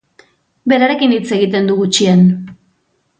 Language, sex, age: Basque, female, 40-49